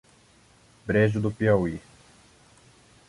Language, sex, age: Portuguese, male, 19-29